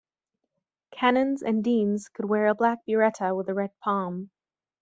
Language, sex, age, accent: English, female, 19-29, United States English